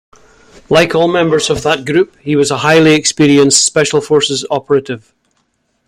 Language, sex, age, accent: English, male, 60-69, Scottish English